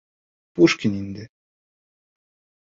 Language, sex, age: Bashkir, male, 19-29